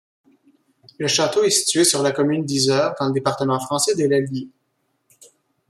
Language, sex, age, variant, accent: French, male, 19-29, Français d'Amérique du Nord, Français du Canada